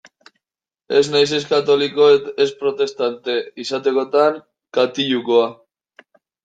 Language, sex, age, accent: Basque, male, 19-29, Mendebalekoa (Araba, Bizkaia, Gipuzkoako mendebaleko herri batzuk)